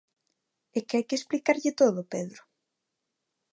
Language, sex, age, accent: Galician, female, 19-29, Neofalante